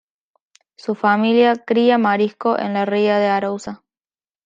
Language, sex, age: Spanish, female, 19-29